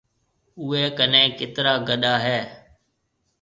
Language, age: Marwari (Pakistan), 30-39